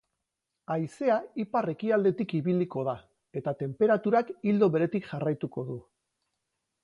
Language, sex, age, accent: Basque, male, 40-49, Mendebalekoa (Araba, Bizkaia, Gipuzkoako mendebaleko herri batzuk)